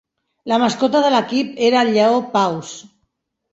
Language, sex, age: Catalan, female, 60-69